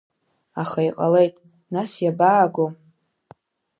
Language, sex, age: Abkhazian, female, under 19